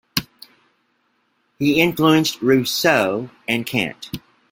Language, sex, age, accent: English, male, 50-59, United States English